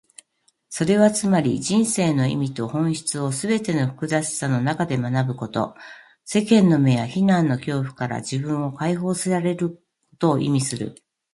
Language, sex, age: Japanese, female, 60-69